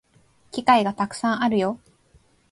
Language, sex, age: Japanese, female, 19-29